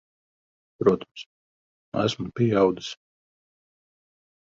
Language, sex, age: Latvian, male, 40-49